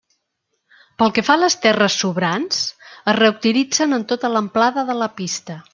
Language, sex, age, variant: Catalan, female, 50-59, Central